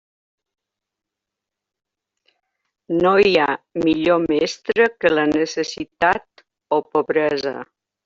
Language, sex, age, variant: Catalan, female, 60-69, Balear